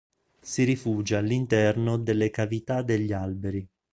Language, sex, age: Italian, male, 30-39